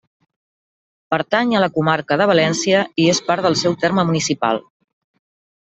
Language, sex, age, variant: Catalan, female, 50-59, Central